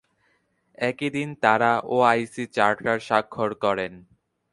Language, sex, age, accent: Bengali, male, 19-29, fluent